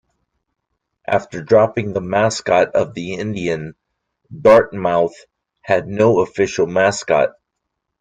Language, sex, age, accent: English, male, 40-49, United States English